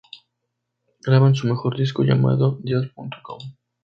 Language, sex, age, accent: Spanish, male, 19-29, México